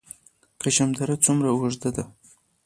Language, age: Pashto, 19-29